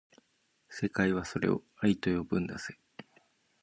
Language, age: Japanese, 30-39